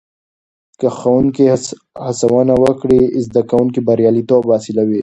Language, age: Pashto, 19-29